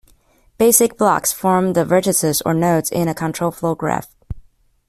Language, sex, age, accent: English, female, 19-29, United States English